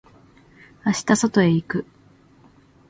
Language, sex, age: Japanese, female, 19-29